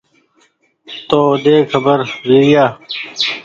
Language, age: Goaria, 19-29